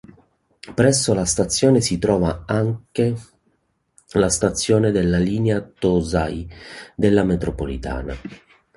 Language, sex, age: Italian, male, 40-49